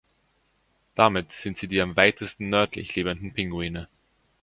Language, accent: German, Österreichisches Deutsch